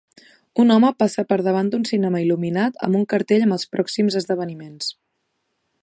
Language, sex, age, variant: Catalan, female, 19-29, Central